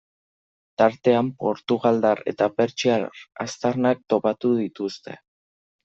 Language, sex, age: Basque, male, under 19